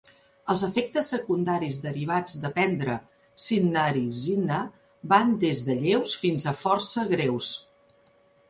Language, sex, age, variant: Catalan, female, 50-59, Central